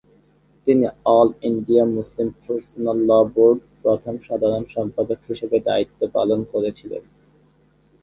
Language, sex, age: Bengali, male, 19-29